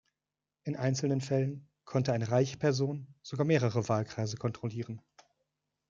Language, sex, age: German, male, 30-39